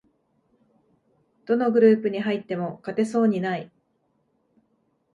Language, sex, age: Japanese, female, 30-39